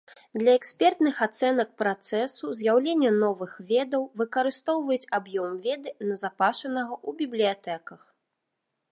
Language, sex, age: Belarusian, female, 30-39